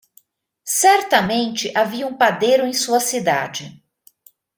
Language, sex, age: Portuguese, female, 50-59